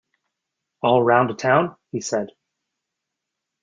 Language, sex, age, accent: English, male, 30-39, Canadian English